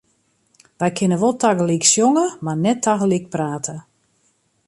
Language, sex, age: Western Frisian, female, 50-59